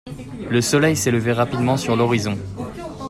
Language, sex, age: French, male, 19-29